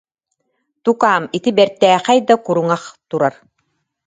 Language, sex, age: Yakut, female, 50-59